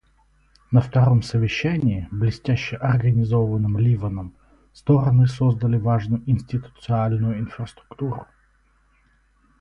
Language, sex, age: Russian, male, 19-29